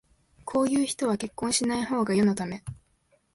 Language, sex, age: Japanese, female, 19-29